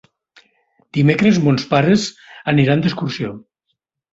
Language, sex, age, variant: Catalan, male, 60-69, Nord-Occidental